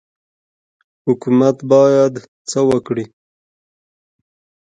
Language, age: Pashto, 19-29